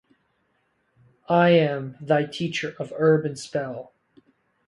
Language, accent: English, United States English